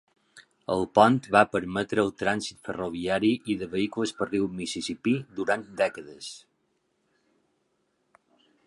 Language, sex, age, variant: Catalan, male, 40-49, Balear